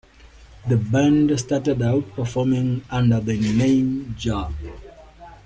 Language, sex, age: English, male, 19-29